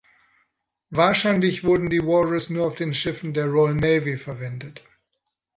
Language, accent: German, Deutschland Deutsch